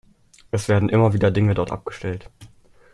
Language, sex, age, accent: German, male, under 19, Deutschland Deutsch